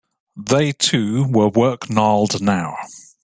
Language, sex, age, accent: English, male, 30-39, England English